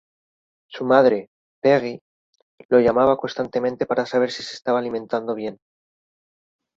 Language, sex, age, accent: Spanish, male, 19-29, España: Centro-Sur peninsular (Madrid, Toledo, Castilla-La Mancha)